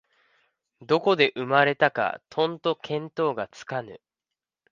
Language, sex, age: Japanese, male, 19-29